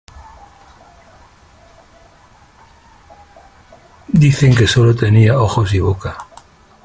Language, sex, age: Spanish, male, 60-69